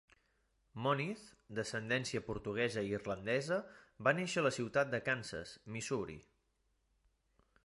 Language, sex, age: Catalan, male, 30-39